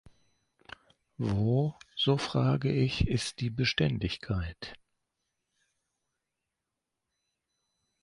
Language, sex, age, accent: German, male, 50-59, Deutschland Deutsch